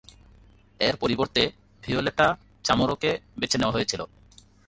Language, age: Bengali, 30-39